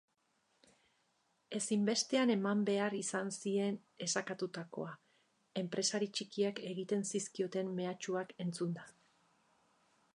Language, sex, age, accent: Basque, female, 50-59, Erdialdekoa edo Nafarra (Gipuzkoa, Nafarroa)